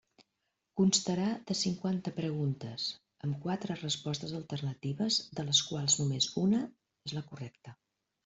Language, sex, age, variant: Catalan, female, 50-59, Central